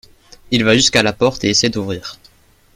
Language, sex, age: French, male, under 19